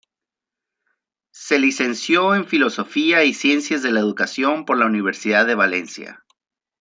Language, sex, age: Spanish, male, 30-39